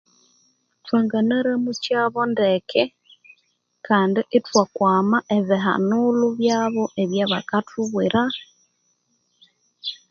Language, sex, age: Konzo, female, 30-39